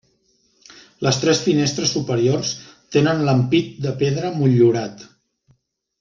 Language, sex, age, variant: Catalan, male, 50-59, Central